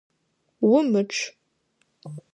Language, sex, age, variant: Adyghe, female, 19-29, Адыгабзэ (Кирил, пстэумэ зэдыряе)